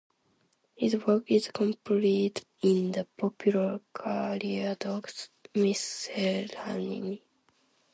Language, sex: English, female